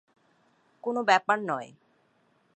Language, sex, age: Bengali, female, 30-39